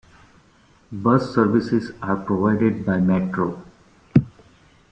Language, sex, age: English, male, 30-39